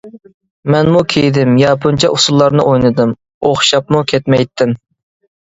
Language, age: Uyghur, 19-29